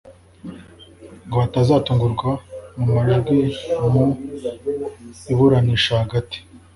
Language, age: Kinyarwanda, 19-29